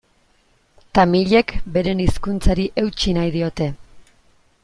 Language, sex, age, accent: Basque, female, 19-29, Mendebalekoa (Araba, Bizkaia, Gipuzkoako mendebaleko herri batzuk)